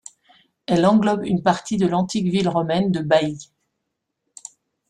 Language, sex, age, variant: French, female, 50-59, Français de métropole